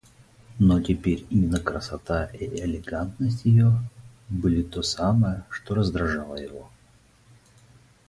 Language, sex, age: Russian, male, 40-49